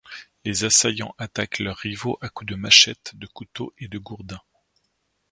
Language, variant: French, Français de métropole